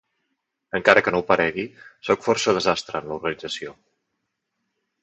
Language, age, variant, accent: Catalan, 30-39, Central, central